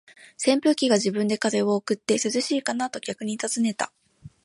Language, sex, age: Japanese, female, 19-29